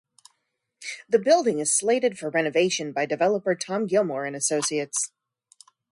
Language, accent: English, United States English